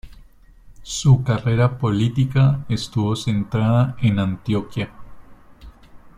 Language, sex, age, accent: Spanish, male, 30-39, Andino-Pacífico: Colombia, Perú, Ecuador, oeste de Bolivia y Venezuela andina